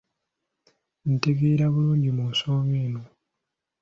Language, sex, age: Ganda, male, 19-29